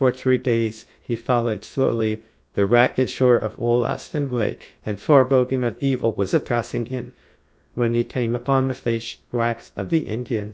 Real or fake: fake